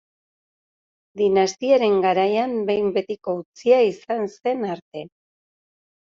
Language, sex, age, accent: Basque, female, 50-59, Erdialdekoa edo Nafarra (Gipuzkoa, Nafarroa)